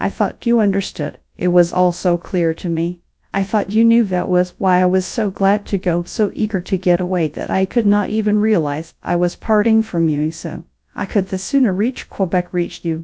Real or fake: fake